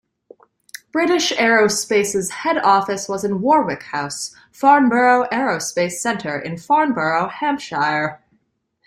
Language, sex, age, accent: English, female, 19-29, United States English